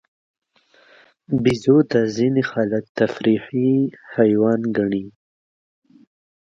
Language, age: Pashto, 19-29